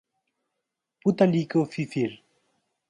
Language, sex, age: Nepali, male, 19-29